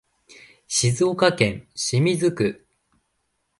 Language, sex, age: Japanese, male, 19-29